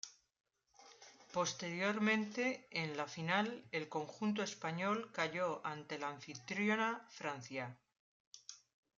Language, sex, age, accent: Spanish, female, 50-59, España: Norte peninsular (Asturias, Castilla y León, Cantabria, País Vasco, Navarra, Aragón, La Rioja, Guadalajara, Cuenca)